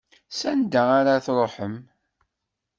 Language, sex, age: Kabyle, male, 50-59